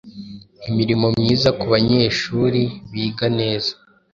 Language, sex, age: Kinyarwanda, male, 19-29